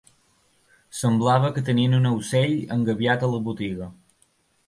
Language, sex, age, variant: Catalan, male, 19-29, Balear